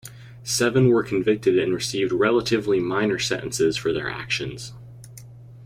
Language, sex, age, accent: English, male, under 19, United States English